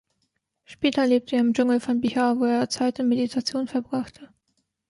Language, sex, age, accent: German, female, 19-29, Deutschland Deutsch